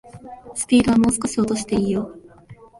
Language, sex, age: Japanese, female, 19-29